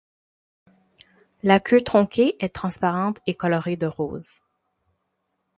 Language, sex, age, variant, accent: French, female, 19-29, Français d'Amérique du Nord, Français du Canada